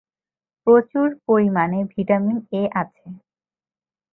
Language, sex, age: Bengali, female, 19-29